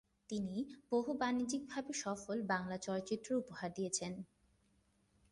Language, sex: Bengali, female